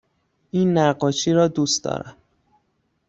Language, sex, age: Persian, male, 19-29